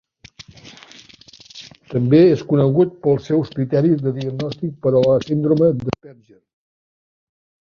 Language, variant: Catalan, Central